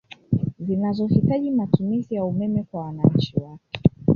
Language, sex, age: Swahili, female, 19-29